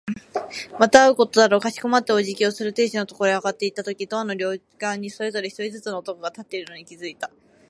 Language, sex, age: Japanese, female, 19-29